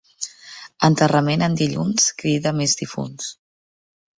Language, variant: Catalan, Central